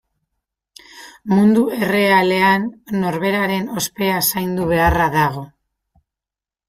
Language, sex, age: Basque, female, 30-39